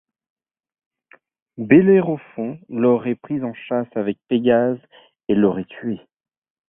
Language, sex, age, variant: French, male, 30-39, Français de métropole